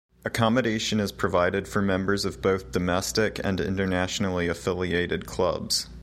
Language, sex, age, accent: English, male, 19-29, United States English